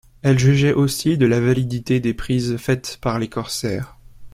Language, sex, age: French, male, 19-29